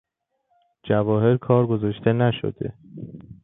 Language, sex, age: Persian, male, 19-29